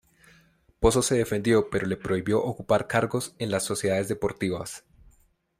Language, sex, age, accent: Spanish, male, 30-39, Andino-Pacífico: Colombia, Perú, Ecuador, oeste de Bolivia y Venezuela andina